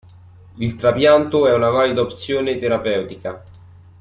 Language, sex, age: Italian, male, 19-29